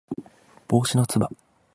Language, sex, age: Japanese, male, under 19